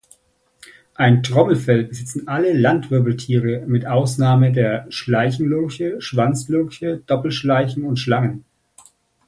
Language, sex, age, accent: German, male, 30-39, Deutschland Deutsch